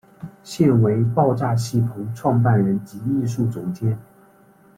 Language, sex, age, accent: Chinese, male, 19-29, 出生地：四川省